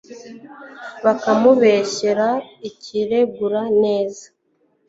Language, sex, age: Kinyarwanda, female, 19-29